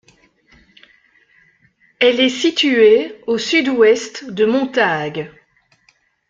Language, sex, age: French, female, 40-49